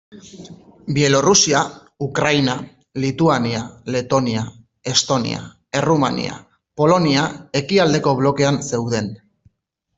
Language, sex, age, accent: Basque, male, 30-39, Erdialdekoa edo Nafarra (Gipuzkoa, Nafarroa)